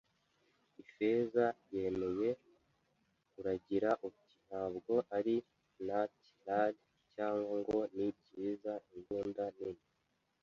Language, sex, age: Kinyarwanda, male, 19-29